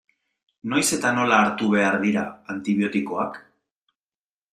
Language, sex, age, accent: Basque, male, 30-39, Mendebalekoa (Araba, Bizkaia, Gipuzkoako mendebaleko herri batzuk)